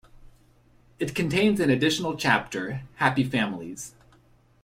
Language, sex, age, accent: English, male, 30-39, United States English